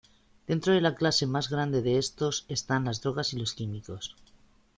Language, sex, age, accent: Spanish, male, 30-39, España: Centro-Sur peninsular (Madrid, Toledo, Castilla-La Mancha)